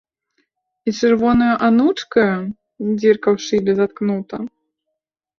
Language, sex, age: Belarusian, female, 30-39